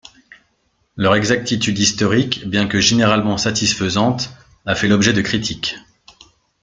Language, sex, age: French, male, 40-49